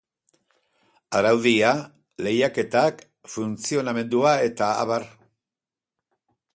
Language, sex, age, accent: Basque, male, 70-79, Erdialdekoa edo Nafarra (Gipuzkoa, Nafarroa)